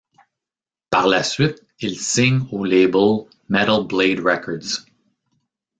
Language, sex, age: French, male, 50-59